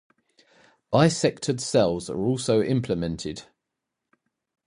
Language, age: English, 40-49